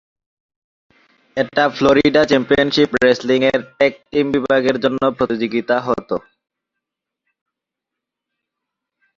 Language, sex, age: Bengali, male, 19-29